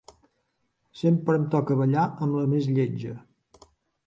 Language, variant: Catalan, Central